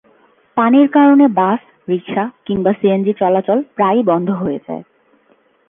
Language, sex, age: Bengali, female, 19-29